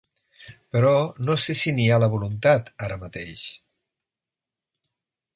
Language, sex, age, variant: Catalan, male, 50-59, Nord-Occidental